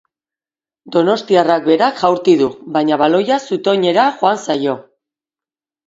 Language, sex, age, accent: Basque, female, 40-49, Mendebalekoa (Araba, Bizkaia, Gipuzkoako mendebaleko herri batzuk)